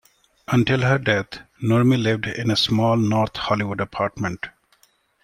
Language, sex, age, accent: English, male, 30-39, India and South Asia (India, Pakistan, Sri Lanka)